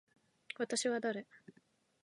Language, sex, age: Japanese, female, under 19